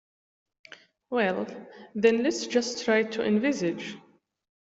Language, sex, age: English, female, 19-29